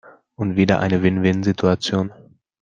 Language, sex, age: German, male, under 19